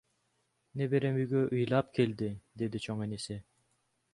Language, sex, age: Kyrgyz, male, 19-29